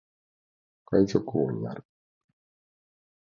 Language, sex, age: Japanese, male, 50-59